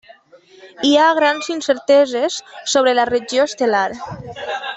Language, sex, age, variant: Catalan, female, 19-29, Central